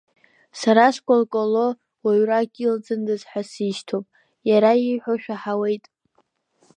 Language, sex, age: Abkhazian, female, under 19